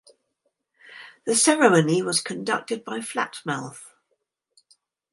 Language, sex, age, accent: English, female, 70-79, England English